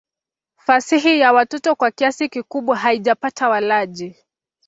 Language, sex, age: Swahili, female, 19-29